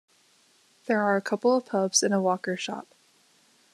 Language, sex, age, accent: English, female, under 19, United States English